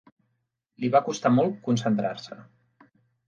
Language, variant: Catalan, Central